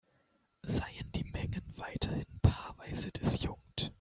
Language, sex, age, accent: German, male, 19-29, Deutschland Deutsch